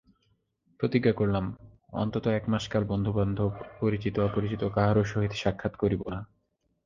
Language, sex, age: Bengali, male, 19-29